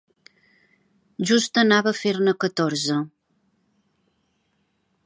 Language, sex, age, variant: Catalan, female, 40-49, Central